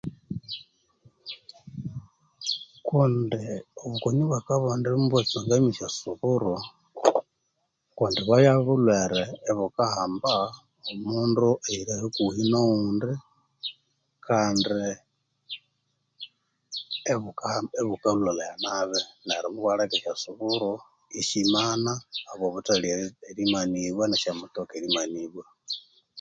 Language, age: Konzo, 40-49